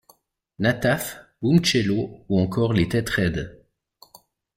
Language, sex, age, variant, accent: French, male, 30-39, Français d'Europe, Français de Suisse